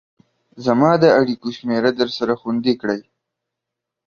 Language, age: Pashto, 19-29